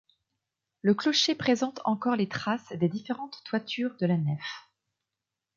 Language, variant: French, Français de métropole